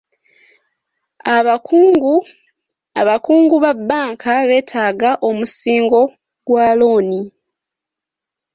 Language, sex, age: Ganda, female, 19-29